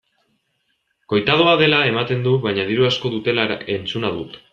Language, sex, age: Basque, male, 19-29